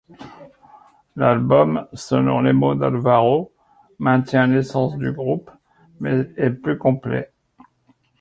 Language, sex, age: French, male, 60-69